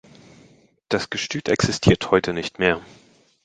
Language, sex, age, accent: German, male, 40-49, Deutschland Deutsch; Hochdeutsch